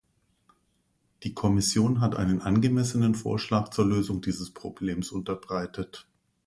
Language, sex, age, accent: German, male, 40-49, Deutschland Deutsch